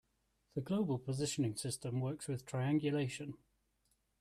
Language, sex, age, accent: English, male, 30-39, Welsh English